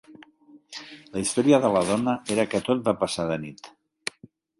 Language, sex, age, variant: Catalan, male, 70-79, Central